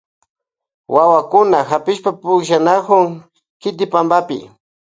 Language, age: Loja Highland Quichua, 40-49